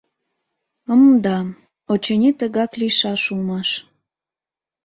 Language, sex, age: Mari, female, 19-29